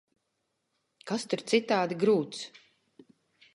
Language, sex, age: Latvian, female, 50-59